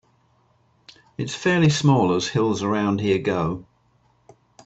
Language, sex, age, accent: English, male, 60-69, England English